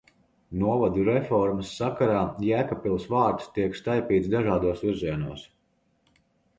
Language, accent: Latvian, Vidzemes